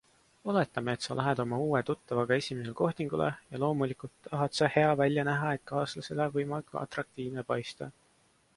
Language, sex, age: Estonian, male, 19-29